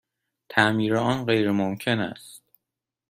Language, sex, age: Persian, male, 30-39